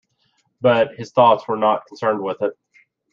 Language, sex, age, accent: English, male, 30-39, United States English